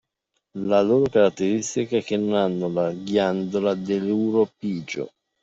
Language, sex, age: Italian, male, 50-59